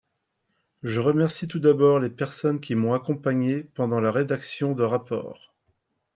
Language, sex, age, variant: French, male, 30-39, Français de métropole